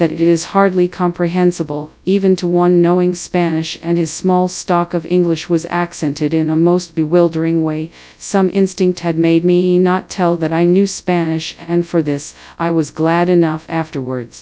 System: TTS, FastPitch